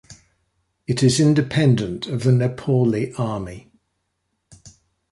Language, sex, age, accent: English, male, 70-79, England English